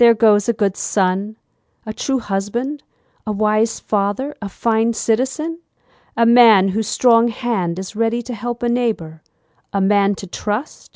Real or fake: real